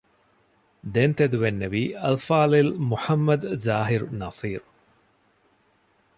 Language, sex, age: Divehi, male, 30-39